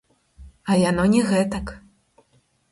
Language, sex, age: Belarusian, female, 30-39